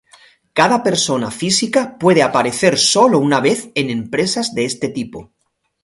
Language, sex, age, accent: Spanish, male, 50-59, España: Sur peninsular (Andalucia, Extremadura, Murcia)